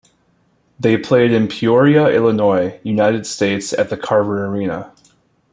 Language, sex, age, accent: English, male, 19-29, United States English